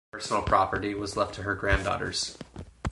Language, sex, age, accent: English, male, 19-29, United States English